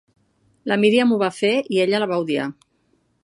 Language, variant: Catalan, Central